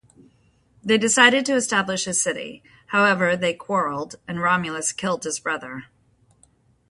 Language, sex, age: English, female, 50-59